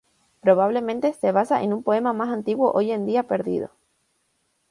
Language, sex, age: Spanish, female, 19-29